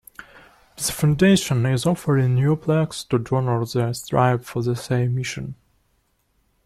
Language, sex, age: English, male, 19-29